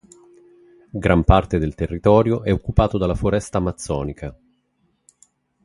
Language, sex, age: Italian, male, 40-49